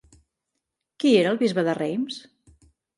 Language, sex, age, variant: Catalan, female, 50-59, Central